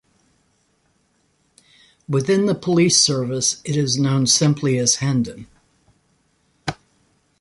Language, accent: English, United States English